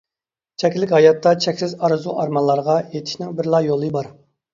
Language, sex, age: Uyghur, male, 30-39